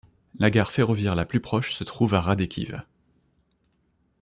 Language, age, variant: French, 30-39, Français de métropole